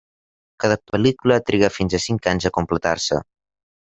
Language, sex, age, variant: Catalan, male, under 19, Central